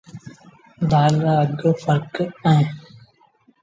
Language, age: Sindhi Bhil, 19-29